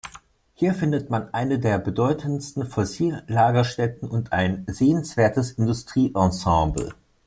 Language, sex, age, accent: German, male, 19-29, Deutschland Deutsch